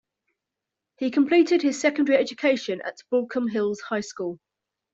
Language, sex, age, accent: English, female, 40-49, England English